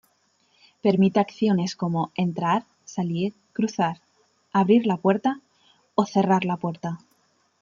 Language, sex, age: Spanish, female, 19-29